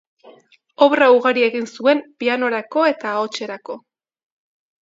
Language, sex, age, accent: Basque, female, 19-29, Erdialdekoa edo Nafarra (Gipuzkoa, Nafarroa)